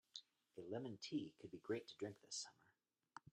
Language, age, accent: English, 30-39, United States English